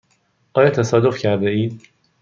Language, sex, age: Persian, male, 30-39